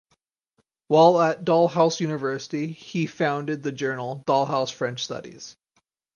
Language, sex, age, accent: English, male, 30-39, United States English